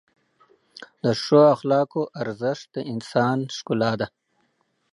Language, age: Pashto, 40-49